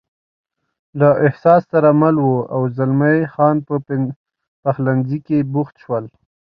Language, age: Pashto, 19-29